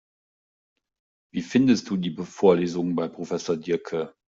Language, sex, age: German, male, 50-59